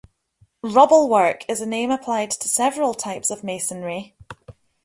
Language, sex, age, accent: English, female, 19-29, Scottish English